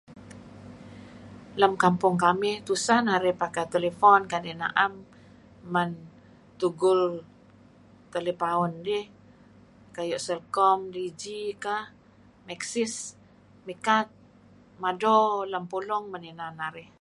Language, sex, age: Kelabit, female, 60-69